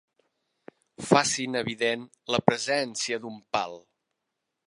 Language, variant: Catalan, Nord-Occidental